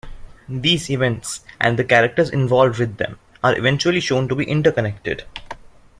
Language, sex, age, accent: English, male, under 19, India and South Asia (India, Pakistan, Sri Lanka)